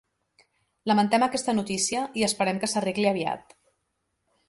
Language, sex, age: Catalan, female, 30-39